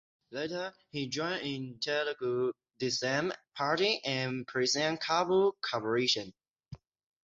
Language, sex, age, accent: English, male, under 19, United States English; England English